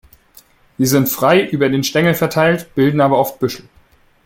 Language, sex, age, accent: German, male, 19-29, Deutschland Deutsch